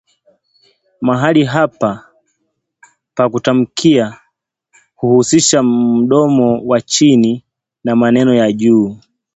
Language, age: Swahili, 19-29